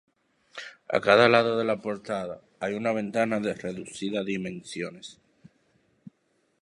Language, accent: Spanish, Caribe: Cuba, Venezuela, Puerto Rico, República Dominicana, Panamá, Colombia caribeña, México caribeño, Costa del golfo de México